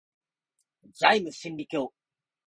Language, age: Japanese, 19-29